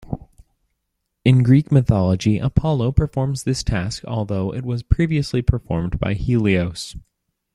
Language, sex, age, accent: English, male, 19-29, United States English